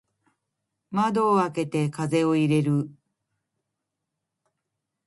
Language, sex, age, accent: Japanese, female, 50-59, 標準語; 東京